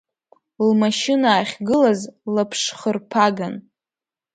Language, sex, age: Abkhazian, female, under 19